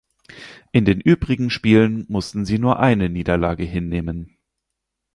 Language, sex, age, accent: German, male, 19-29, Deutschland Deutsch